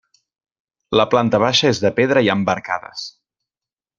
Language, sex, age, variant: Catalan, male, 19-29, Central